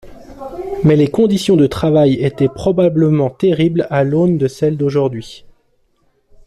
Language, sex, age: French, male, 40-49